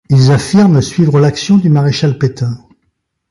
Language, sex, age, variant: French, male, 70-79, Français de métropole